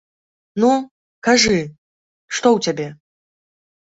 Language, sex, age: Belarusian, female, 19-29